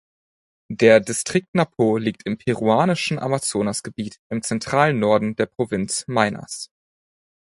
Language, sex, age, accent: German, male, under 19, Deutschland Deutsch